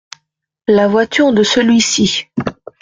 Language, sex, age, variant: French, female, 19-29, Français de métropole